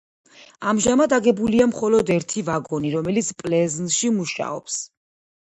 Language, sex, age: Georgian, female, 40-49